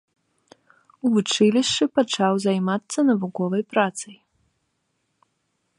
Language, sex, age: Belarusian, female, 19-29